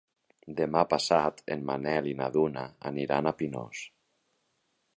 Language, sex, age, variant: Catalan, male, 40-49, Nord-Occidental